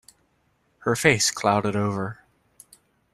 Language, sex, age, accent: English, male, 19-29, United States English